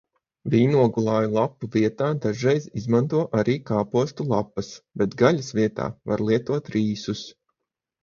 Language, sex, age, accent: Latvian, male, 30-39, Dzimtā valoda